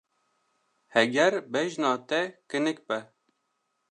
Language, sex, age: Kurdish, male, under 19